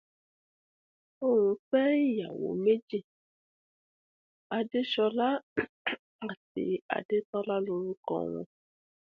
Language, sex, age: English, female, 30-39